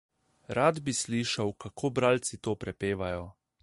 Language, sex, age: Slovenian, male, 19-29